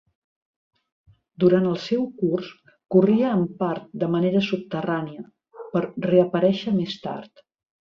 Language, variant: Catalan, Central